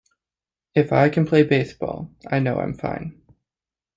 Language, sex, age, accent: English, male, 19-29, Canadian English